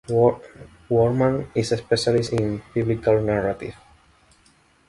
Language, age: English, 19-29